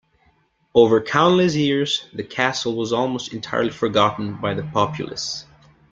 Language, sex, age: English, male, 19-29